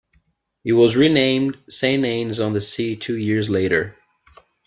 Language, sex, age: English, male, 19-29